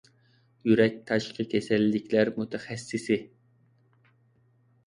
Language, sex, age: Uyghur, male, 19-29